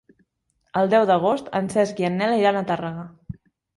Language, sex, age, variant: Catalan, female, 19-29, Central